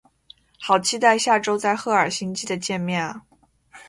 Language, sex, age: Chinese, female, 19-29